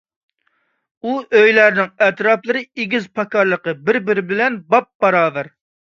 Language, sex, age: Uyghur, male, 30-39